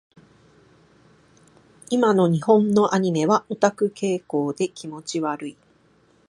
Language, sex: Japanese, female